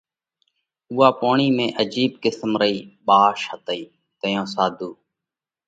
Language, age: Parkari Koli, 30-39